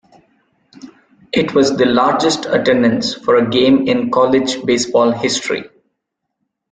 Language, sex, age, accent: English, male, 19-29, India and South Asia (India, Pakistan, Sri Lanka)